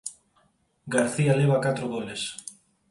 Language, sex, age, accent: Galician, male, 19-29, Neofalante